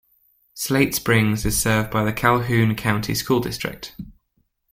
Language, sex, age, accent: English, male, 19-29, England English